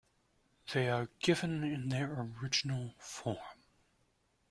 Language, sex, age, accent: English, male, 19-29, United States English